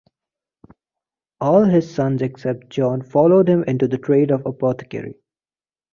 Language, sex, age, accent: English, male, 19-29, England English